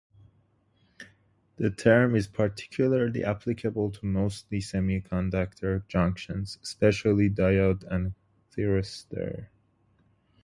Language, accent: English, United States English